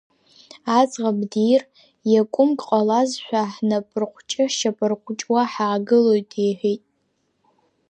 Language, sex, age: Abkhazian, female, under 19